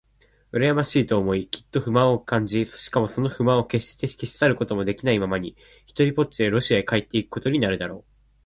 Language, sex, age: Japanese, male, 19-29